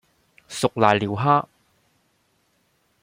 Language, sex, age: Cantonese, male, 19-29